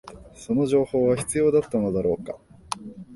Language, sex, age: Japanese, male, 19-29